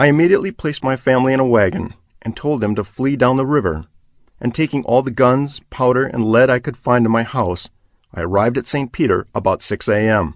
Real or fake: real